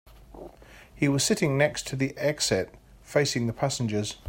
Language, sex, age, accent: English, male, 50-59, England English